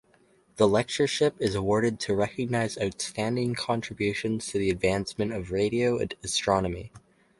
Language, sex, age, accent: English, male, under 19, Canadian English